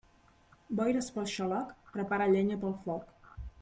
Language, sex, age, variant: Catalan, female, 30-39, Central